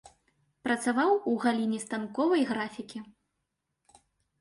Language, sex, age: Belarusian, female, 19-29